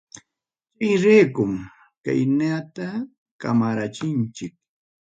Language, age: Ayacucho Quechua, 60-69